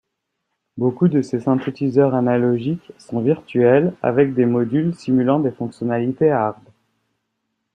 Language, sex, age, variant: French, male, 19-29, Français de métropole